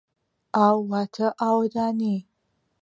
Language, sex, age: Central Kurdish, female, 30-39